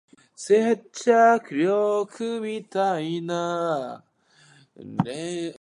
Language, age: Japanese, 19-29